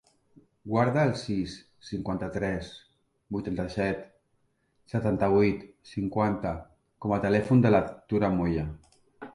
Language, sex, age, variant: Catalan, male, 40-49, Central